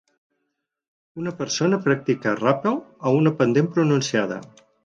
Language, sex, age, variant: Catalan, male, 60-69, Central